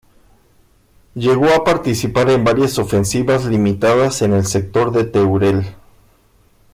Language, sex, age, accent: Spanish, male, 40-49, México